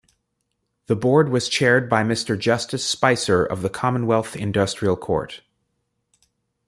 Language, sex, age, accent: English, male, 19-29, United States English